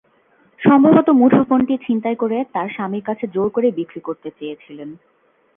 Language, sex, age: Bengali, female, 19-29